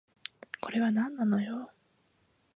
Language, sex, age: Japanese, female, 19-29